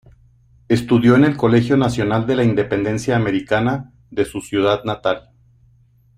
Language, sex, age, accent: Spanish, male, 40-49, México